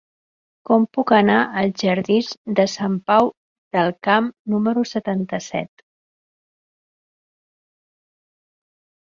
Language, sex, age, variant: Catalan, female, 40-49, Central